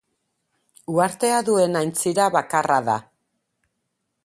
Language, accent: Basque, Mendebalekoa (Araba, Bizkaia, Gipuzkoako mendebaleko herri batzuk)